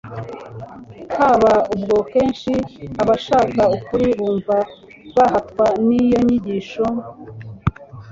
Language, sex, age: Kinyarwanda, female, 40-49